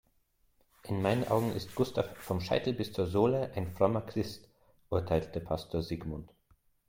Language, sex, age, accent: German, male, 19-29, Österreichisches Deutsch